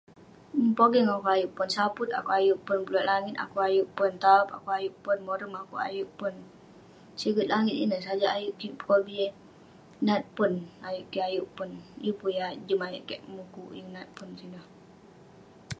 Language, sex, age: Western Penan, female, under 19